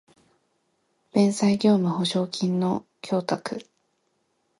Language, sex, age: Japanese, female, 19-29